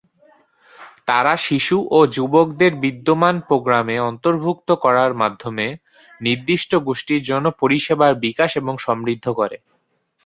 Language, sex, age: Bengali, male, 19-29